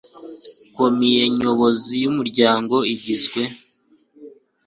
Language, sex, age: Kinyarwanda, male, 19-29